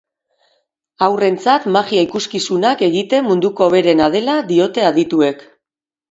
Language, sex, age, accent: Basque, female, 40-49, Mendebalekoa (Araba, Bizkaia, Gipuzkoako mendebaleko herri batzuk)